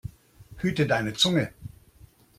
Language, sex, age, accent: German, male, 60-69, Deutschland Deutsch